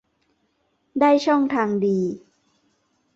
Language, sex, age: Thai, female, 19-29